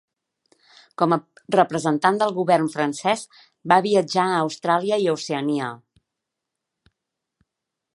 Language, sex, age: Catalan, female, 40-49